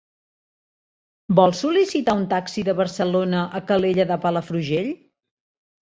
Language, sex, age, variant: Catalan, female, 40-49, Central